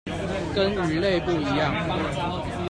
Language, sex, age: Chinese, male, 30-39